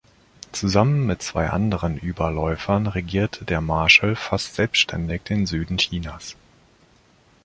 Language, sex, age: German, male, 30-39